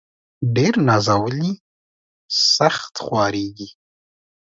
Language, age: Pashto, 40-49